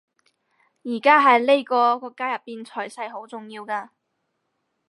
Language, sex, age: Cantonese, female, 19-29